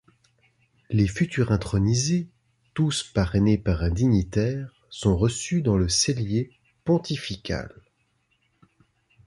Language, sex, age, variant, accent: French, male, 40-49, Français d'Europe, Français de Suisse